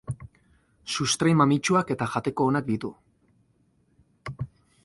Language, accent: Basque, Erdialdekoa edo Nafarra (Gipuzkoa, Nafarroa)